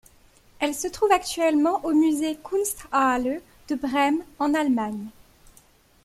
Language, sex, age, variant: French, female, 19-29, Français de métropole